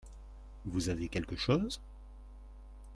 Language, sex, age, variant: French, male, 40-49, Français de métropole